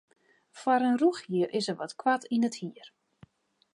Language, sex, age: Western Frisian, female, 40-49